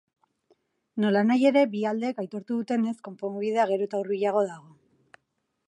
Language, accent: Basque, Erdialdekoa edo Nafarra (Gipuzkoa, Nafarroa)